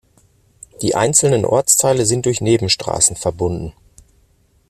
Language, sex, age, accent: German, male, 40-49, Deutschland Deutsch